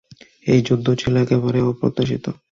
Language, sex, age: Bengali, male, 19-29